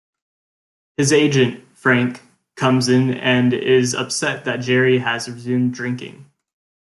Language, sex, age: English, male, 19-29